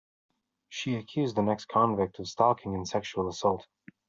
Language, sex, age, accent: English, male, under 19, United States English